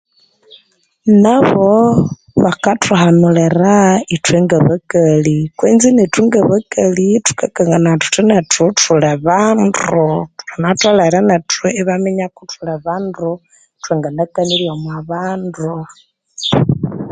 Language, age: Konzo, 19-29